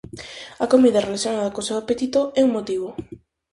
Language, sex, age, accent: Galician, female, 19-29, Atlántico (seseo e gheada)